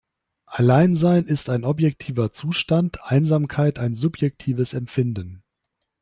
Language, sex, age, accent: German, male, 30-39, Deutschland Deutsch